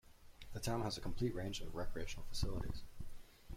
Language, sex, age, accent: English, male, 19-29, United States English